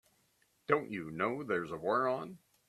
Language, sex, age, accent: English, male, 70-79, United States English